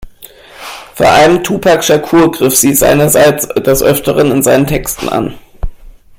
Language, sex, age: German, male, 30-39